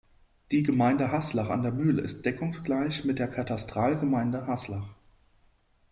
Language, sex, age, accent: German, male, 19-29, Deutschland Deutsch